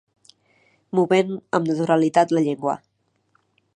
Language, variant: Catalan, Central